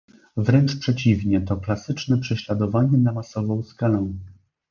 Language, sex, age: Polish, male, 30-39